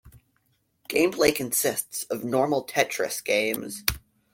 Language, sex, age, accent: English, male, under 19, Canadian English